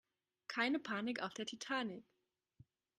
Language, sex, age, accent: German, female, 19-29, Deutschland Deutsch